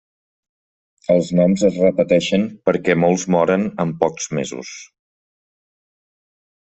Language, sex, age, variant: Catalan, male, 40-49, Central